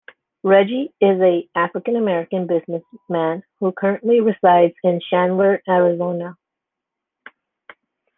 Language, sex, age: English, female, 19-29